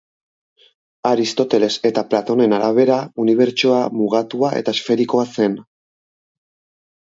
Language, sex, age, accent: Basque, male, 19-29, Erdialdekoa edo Nafarra (Gipuzkoa, Nafarroa)